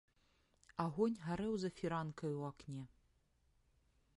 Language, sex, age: Belarusian, female, 30-39